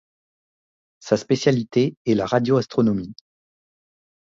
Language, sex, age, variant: French, male, 30-39, Français de métropole